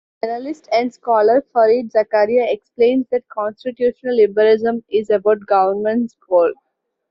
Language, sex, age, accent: English, female, 19-29, India and South Asia (India, Pakistan, Sri Lanka)